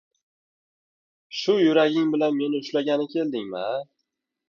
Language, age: Uzbek, 19-29